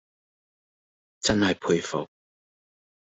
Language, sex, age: Cantonese, male, 50-59